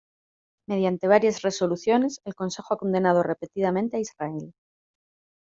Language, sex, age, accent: Spanish, female, 30-39, España: Norte peninsular (Asturias, Castilla y León, Cantabria, País Vasco, Navarra, Aragón, La Rioja, Guadalajara, Cuenca)